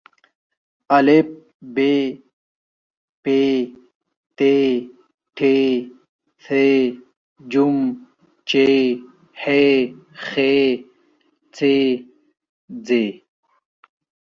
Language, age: Pashto, 19-29